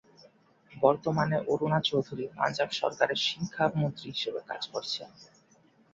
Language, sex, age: Bengali, male, under 19